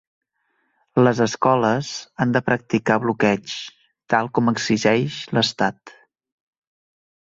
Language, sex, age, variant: Catalan, male, 19-29, Central